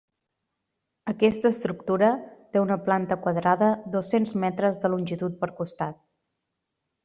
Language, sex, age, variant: Catalan, female, 30-39, Nord-Occidental